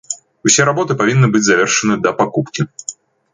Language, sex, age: Belarusian, male, 19-29